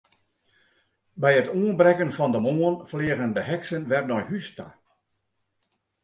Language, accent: Western Frisian, Klaaifrysk